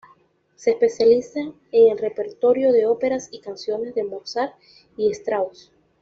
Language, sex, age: Spanish, female, 19-29